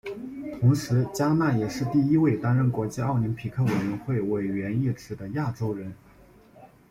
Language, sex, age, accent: Chinese, male, 30-39, 出生地：湖南省